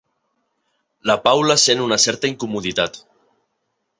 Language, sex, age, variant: Catalan, male, 19-29, Central